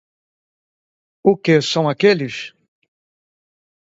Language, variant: Portuguese, Portuguese (Brasil)